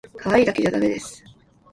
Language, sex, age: Japanese, female, under 19